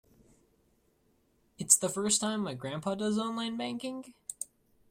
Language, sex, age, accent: English, male, 19-29, United States English